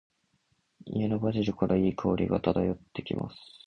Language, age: Japanese, under 19